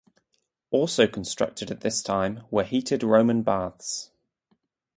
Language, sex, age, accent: English, male, 19-29, England English